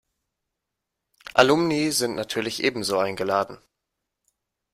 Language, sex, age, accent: German, male, 19-29, Deutschland Deutsch